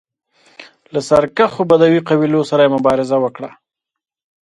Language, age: Pashto, 30-39